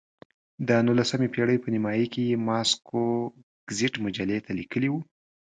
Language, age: Pashto, 19-29